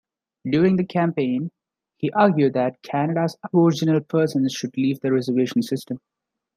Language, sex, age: English, male, 19-29